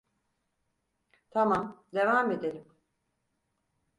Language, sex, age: Turkish, female, 60-69